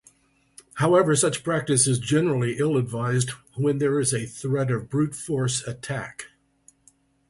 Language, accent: English, United States English